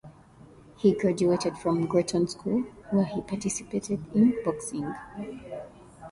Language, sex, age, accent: English, female, 19-29, United States English